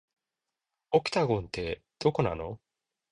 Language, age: Japanese, 30-39